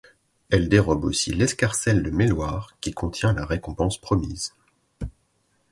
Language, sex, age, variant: French, male, 30-39, Français de métropole